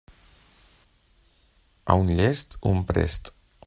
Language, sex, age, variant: Catalan, male, 40-49, Central